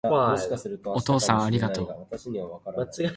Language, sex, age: Japanese, male, under 19